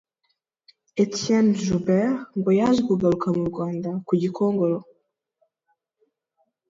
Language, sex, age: Kinyarwanda, female, 19-29